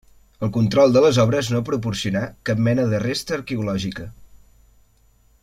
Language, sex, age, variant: Catalan, male, 19-29, Central